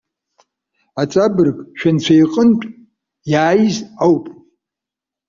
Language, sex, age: Abkhazian, male, 70-79